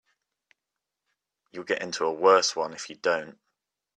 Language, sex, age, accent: English, male, 19-29, England English